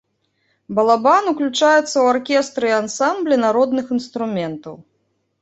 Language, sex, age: Belarusian, female, 30-39